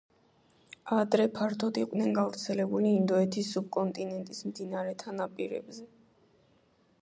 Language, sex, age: Georgian, female, under 19